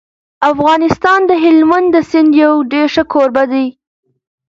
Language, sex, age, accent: Pashto, female, under 19, کندهاری لهجه